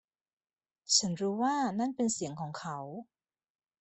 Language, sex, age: Thai, female, 30-39